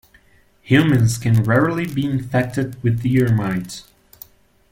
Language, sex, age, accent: English, male, 19-29, United States English